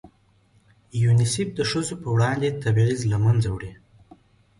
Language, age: Pashto, 30-39